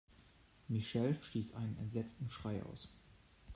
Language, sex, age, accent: German, male, 30-39, Deutschland Deutsch